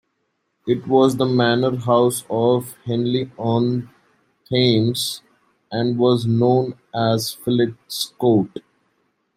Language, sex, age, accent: English, male, 19-29, India and South Asia (India, Pakistan, Sri Lanka)